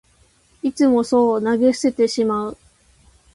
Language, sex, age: Japanese, female, 19-29